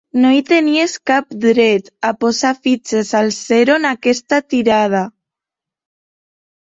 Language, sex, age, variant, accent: Catalan, female, 19-29, Septentrional, septentrional